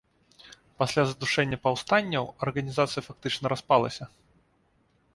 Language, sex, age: Belarusian, male, 30-39